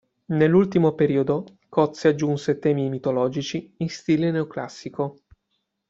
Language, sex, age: Italian, male, 30-39